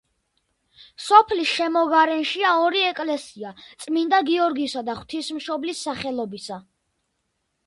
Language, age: Georgian, under 19